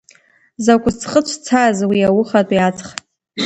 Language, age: Abkhazian, under 19